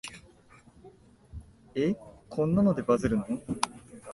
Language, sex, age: Japanese, male, 19-29